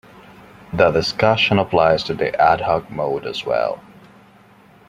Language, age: English, 19-29